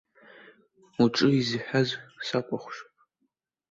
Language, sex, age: Abkhazian, male, under 19